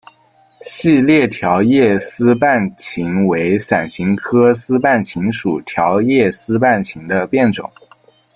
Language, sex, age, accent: Chinese, male, under 19, 出生地：浙江省